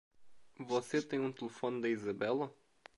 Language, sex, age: Portuguese, male, 19-29